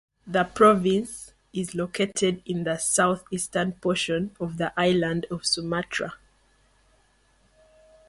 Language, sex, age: English, female, 19-29